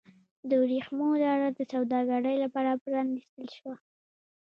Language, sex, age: Pashto, female, under 19